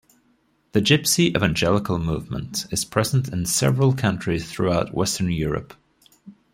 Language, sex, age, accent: English, male, 30-39, United States English